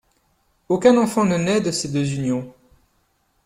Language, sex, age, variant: French, male, 40-49, Français de métropole